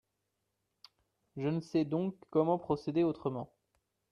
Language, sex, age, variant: French, male, 19-29, Français de métropole